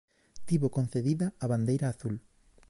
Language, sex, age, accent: Galician, male, 19-29, Central (gheada)